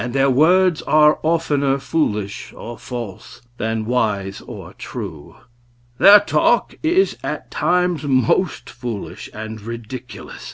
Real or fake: real